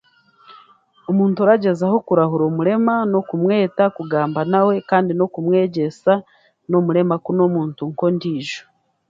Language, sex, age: Chiga, female, 40-49